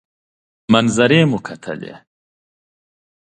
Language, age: Pashto, 30-39